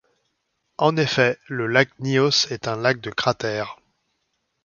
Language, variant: French, Français de métropole